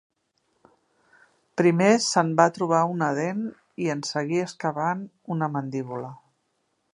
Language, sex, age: Catalan, female, 50-59